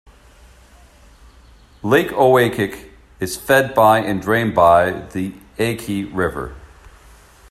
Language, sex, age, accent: English, male, 40-49, United States English